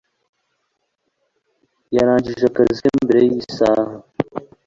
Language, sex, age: Kinyarwanda, male, 19-29